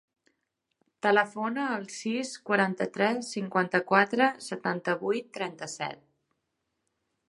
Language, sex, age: Catalan, female, 30-39